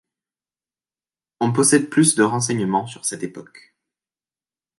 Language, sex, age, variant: French, male, 19-29, Français de métropole